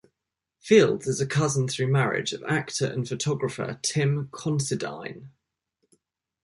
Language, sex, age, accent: English, male, 19-29, England English